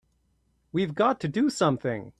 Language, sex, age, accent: English, male, 30-39, Canadian English